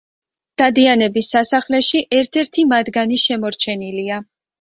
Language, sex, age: Georgian, female, 19-29